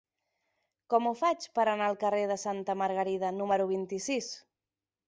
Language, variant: Catalan, Central